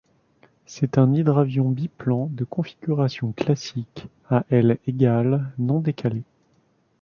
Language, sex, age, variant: French, male, 30-39, Français de métropole